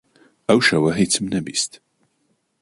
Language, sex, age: Central Kurdish, male, 30-39